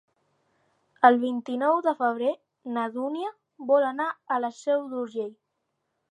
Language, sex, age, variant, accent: Catalan, male, under 19, Central, central